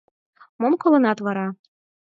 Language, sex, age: Mari, female, under 19